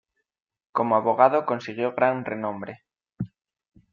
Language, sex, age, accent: Spanish, male, 19-29, España: Norte peninsular (Asturias, Castilla y León, Cantabria, País Vasco, Navarra, Aragón, La Rioja, Guadalajara, Cuenca)